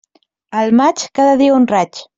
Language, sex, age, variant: Catalan, female, 19-29, Central